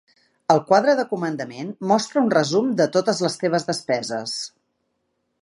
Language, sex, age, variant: Catalan, female, 50-59, Central